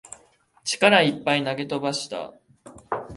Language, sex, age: Japanese, male, 19-29